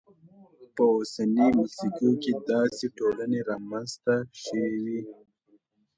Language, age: Pashto, 19-29